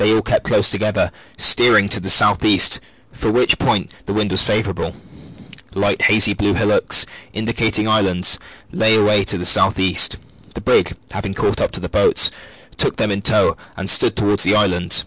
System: none